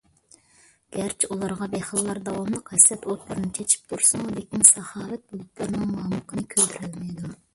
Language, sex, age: Uyghur, female, under 19